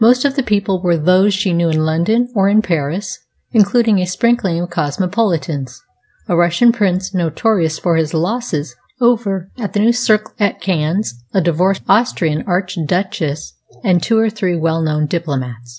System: none